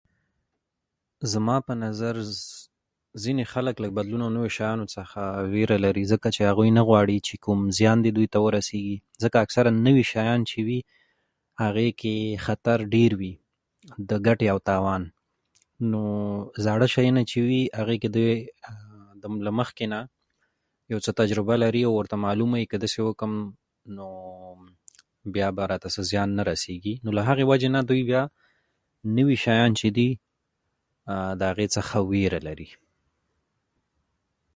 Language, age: Pashto, 19-29